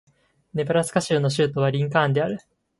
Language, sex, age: Japanese, male, 19-29